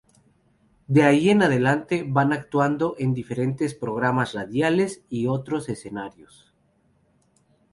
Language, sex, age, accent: Spanish, male, 19-29, México